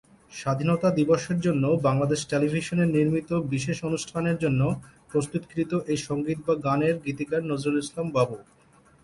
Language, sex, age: Bengali, male, 30-39